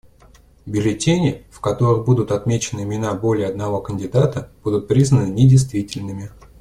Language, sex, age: Russian, male, 30-39